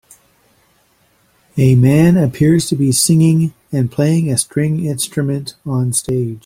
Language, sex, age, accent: English, male, 50-59, Canadian English